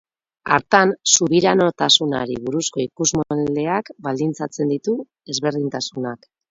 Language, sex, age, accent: Basque, female, 30-39, Mendebalekoa (Araba, Bizkaia, Gipuzkoako mendebaleko herri batzuk)